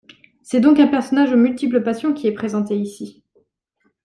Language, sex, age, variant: French, female, 30-39, Français de métropole